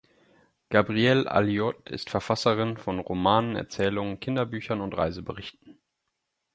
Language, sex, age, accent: German, male, 30-39, Deutschland Deutsch